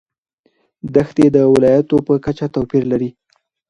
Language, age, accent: Pashto, 30-39, پکتیا ولایت، احمدزی